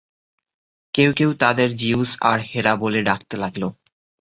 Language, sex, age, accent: Bengali, male, 19-29, Bangladeshi